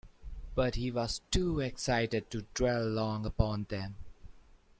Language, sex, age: English, male, 19-29